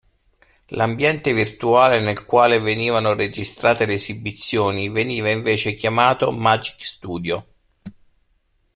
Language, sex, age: Italian, male, 50-59